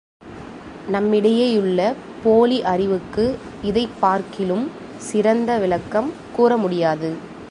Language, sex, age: Tamil, female, 19-29